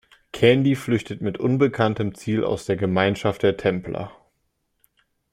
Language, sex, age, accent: German, male, under 19, Deutschland Deutsch